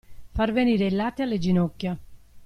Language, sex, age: Italian, female, 50-59